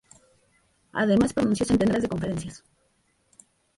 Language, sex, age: Spanish, female, 30-39